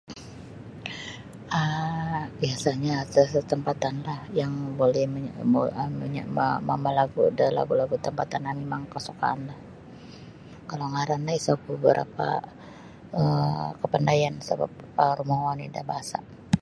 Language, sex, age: Sabah Bisaya, female, 50-59